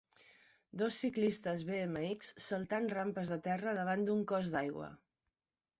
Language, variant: Catalan, Central